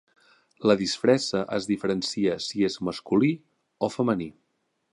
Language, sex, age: Catalan, male, 30-39